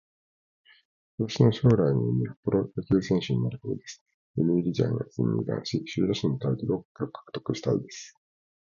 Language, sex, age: Japanese, male, 50-59